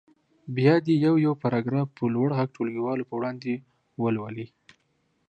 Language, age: Pashto, 19-29